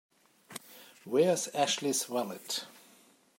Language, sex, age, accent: English, male, 50-59, England English